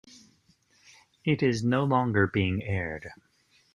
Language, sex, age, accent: English, male, 30-39, United States English